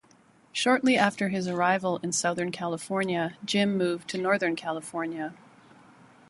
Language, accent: English, Canadian English